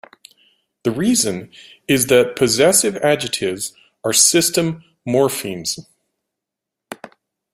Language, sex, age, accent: English, male, 50-59, United States English